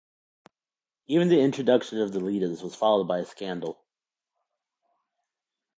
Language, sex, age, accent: English, male, under 19, United States English